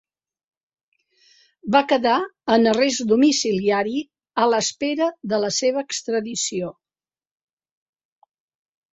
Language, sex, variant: Catalan, female, Central